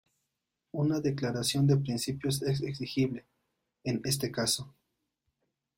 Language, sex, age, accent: Spanish, male, 19-29, México